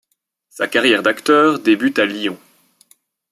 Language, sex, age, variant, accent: French, male, 30-39, Français d'Europe, Français de Belgique